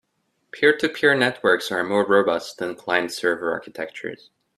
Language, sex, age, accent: English, male, 19-29, United States English